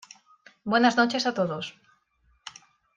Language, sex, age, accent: Spanish, female, 30-39, España: Norte peninsular (Asturias, Castilla y León, Cantabria, País Vasco, Navarra, Aragón, La Rioja, Guadalajara, Cuenca)